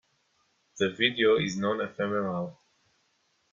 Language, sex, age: English, male, 19-29